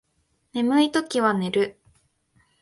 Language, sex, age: Japanese, female, 19-29